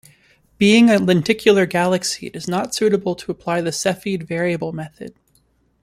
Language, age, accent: English, 19-29, United States English